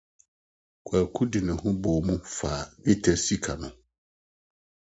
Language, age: Akan, 60-69